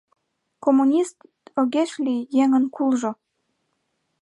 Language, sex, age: Mari, female, 19-29